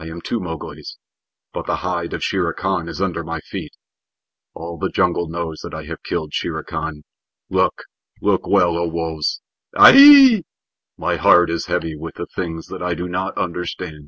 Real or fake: real